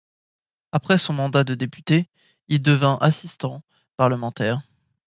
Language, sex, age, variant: French, male, 19-29, Français de métropole